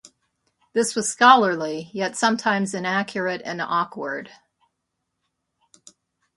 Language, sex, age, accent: English, female, 60-69, United States English